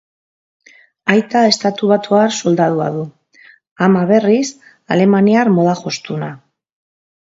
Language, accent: Basque, Mendebalekoa (Araba, Bizkaia, Gipuzkoako mendebaleko herri batzuk)